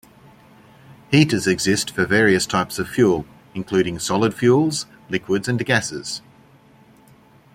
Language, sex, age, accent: English, male, 50-59, Australian English